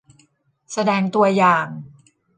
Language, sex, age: Thai, female, 40-49